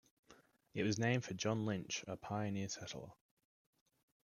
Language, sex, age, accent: English, male, 19-29, Australian English